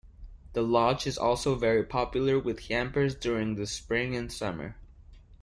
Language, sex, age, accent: English, male, 19-29, United States English